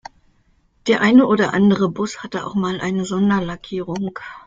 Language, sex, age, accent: German, female, 50-59, Deutschland Deutsch